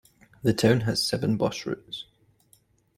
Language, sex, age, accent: English, male, 19-29, Scottish English